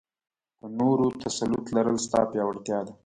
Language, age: Pashto, 19-29